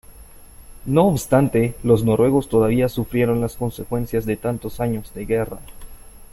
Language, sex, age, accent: Spanish, male, 19-29, América central